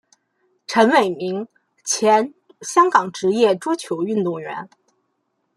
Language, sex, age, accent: Chinese, female, 19-29, 出生地：河北省